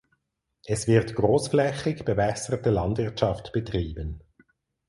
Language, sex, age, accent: German, male, 40-49, Schweizerdeutsch